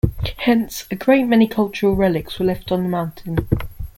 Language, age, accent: English, under 19, England English